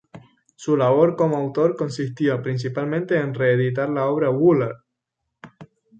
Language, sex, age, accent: Spanish, male, 19-29, España: Islas Canarias